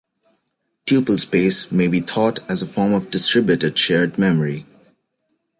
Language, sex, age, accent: English, male, 19-29, United States English